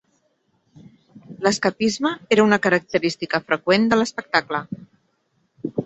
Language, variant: Catalan, Central